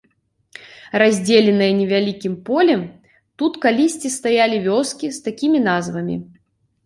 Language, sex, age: Belarusian, female, 19-29